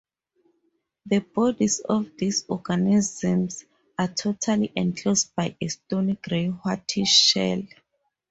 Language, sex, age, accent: English, female, 30-39, Southern African (South Africa, Zimbabwe, Namibia)